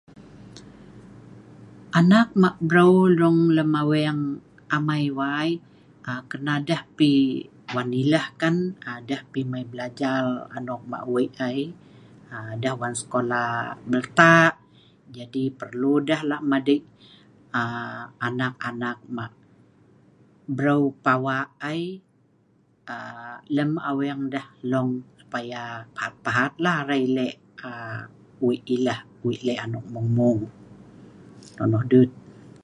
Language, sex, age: Sa'ban, female, 50-59